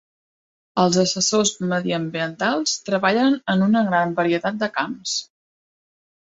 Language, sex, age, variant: Catalan, female, 30-39, Central